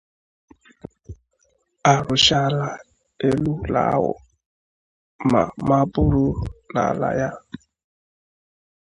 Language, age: Igbo, 30-39